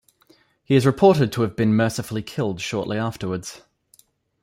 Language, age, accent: English, 19-29, Australian English